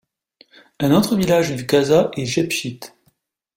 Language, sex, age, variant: French, male, 30-39, Français de métropole